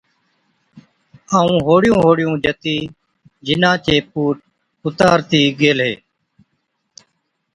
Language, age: Od, 40-49